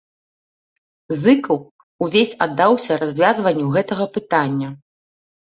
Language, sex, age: Belarusian, female, 30-39